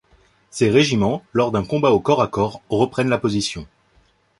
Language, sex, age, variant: French, male, 19-29, Français de métropole